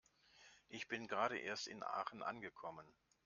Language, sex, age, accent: German, male, 60-69, Deutschland Deutsch